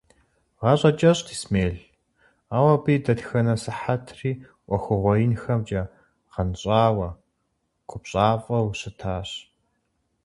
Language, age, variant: Kabardian, 19-29, Адыгэбзэ (Къэбэрдей, Кирил, псоми зэдай)